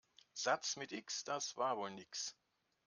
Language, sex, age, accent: German, male, 60-69, Deutschland Deutsch